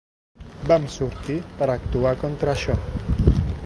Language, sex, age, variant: Catalan, male, 40-49, Central